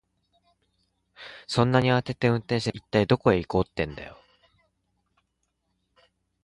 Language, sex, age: Japanese, male, 40-49